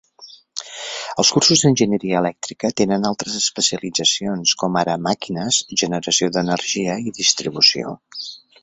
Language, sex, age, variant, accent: Catalan, male, 60-69, Central, central